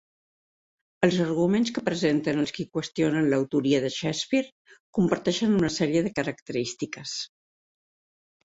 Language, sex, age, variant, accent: Catalan, female, 70-79, Central, central